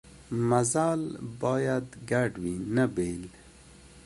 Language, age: Pashto, 19-29